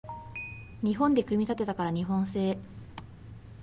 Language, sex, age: Japanese, female, under 19